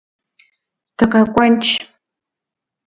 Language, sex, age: Kabardian, female, 19-29